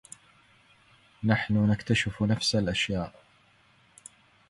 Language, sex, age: Arabic, male, 40-49